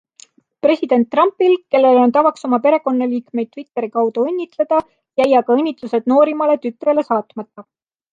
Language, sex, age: Estonian, female, 30-39